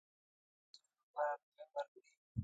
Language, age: Pashto, 19-29